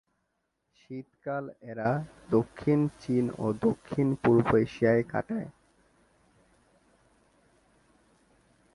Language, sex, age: Bengali, male, 19-29